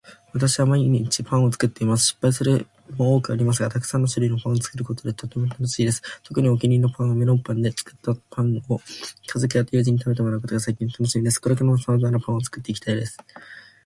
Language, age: Japanese, 19-29